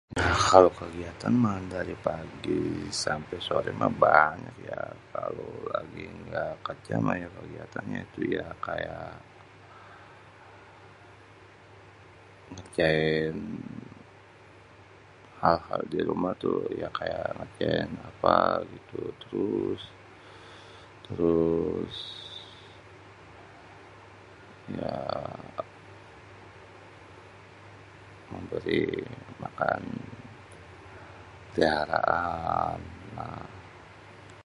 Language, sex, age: Betawi, male, 30-39